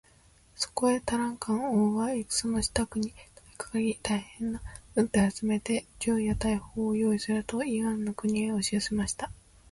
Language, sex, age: Japanese, female, 19-29